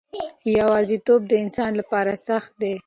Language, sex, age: Pashto, female, 19-29